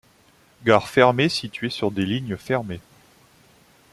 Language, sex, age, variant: French, male, 19-29, Français de métropole